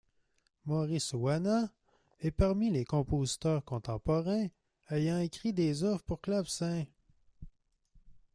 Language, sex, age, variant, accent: French, male, 19-29, Français d'Amérique du Nord, Français du Canada